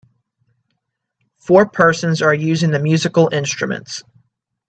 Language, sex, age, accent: English, male, 19-29, United States English